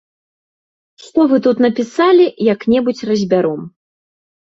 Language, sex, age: Belarusian, female, 19-29